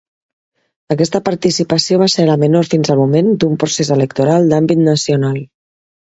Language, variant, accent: Catalan, Nord-Occidental, nord-occidental